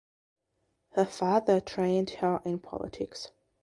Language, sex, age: English, female, 19-29